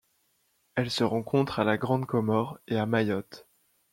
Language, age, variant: French, 19-29, Français de métropole